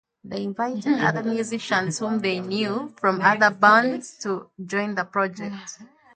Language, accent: English, Southern African (South Africa, Zimbabwe, Namibia)